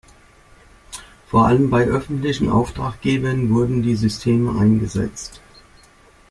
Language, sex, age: German, female, 60-69